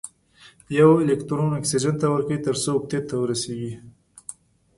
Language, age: Pashto, 30-39